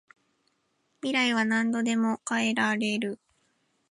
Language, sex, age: Japanese, female, 19-29